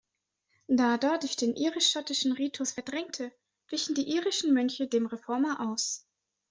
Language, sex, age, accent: German, female, 19-29, Deutschland Deutsch